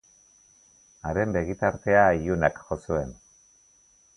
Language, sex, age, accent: Basque, male, 40-49, Mendebalekoa (Araba, Bizkaia, Gipuzkoako mendebaleko herri batzuk)